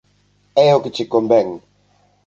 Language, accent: Galician, Normativo (estándar)